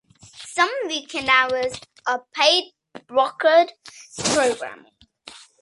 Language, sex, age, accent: English, male, under 19, Australian English